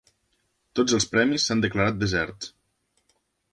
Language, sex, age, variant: Catalan, male, 30-39, Nord-Occidental